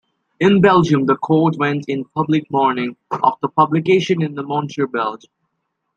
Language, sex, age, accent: English, male, 19-29, United States English